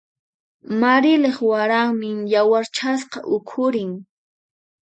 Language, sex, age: Puno Quechua, female, 19-29